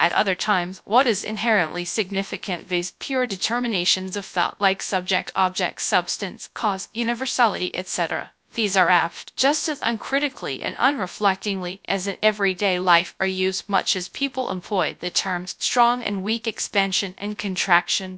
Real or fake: fake